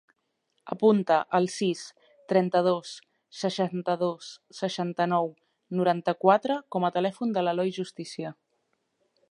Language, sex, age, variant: Catalan, female, 30-39, Central